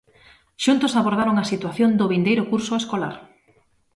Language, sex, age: Galician, female, 30-39